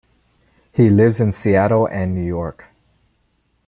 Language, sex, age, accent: English, male, 30-39, United States English